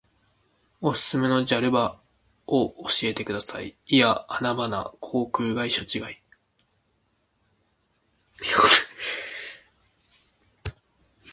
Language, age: Japanese, 19-29